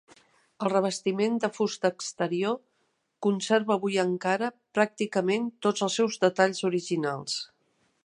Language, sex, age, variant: Catalan, female, 50-59, Central